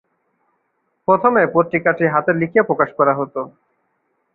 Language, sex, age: Bengali, male, 19-29